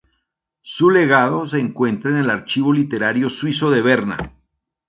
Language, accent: Spanish, Andino-Pacífico: Colombia, Perú, Ecuador, oeste de Bolivia y Venezuela andina